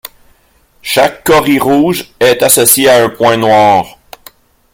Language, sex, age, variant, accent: French, male, 50-59, Français d'Amérique du Nord, Français du Canada